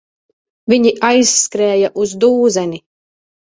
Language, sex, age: Latvian, female, 30-39